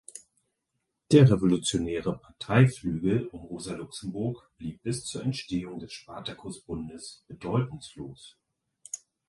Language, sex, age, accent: German, male, 40-49, Deutschland Deutsch; Hochdeutsch